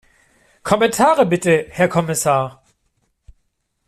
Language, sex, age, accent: German, male, 40-49, Deutschland Deutsch